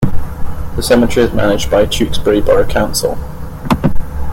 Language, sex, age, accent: English, male, 19-29, England English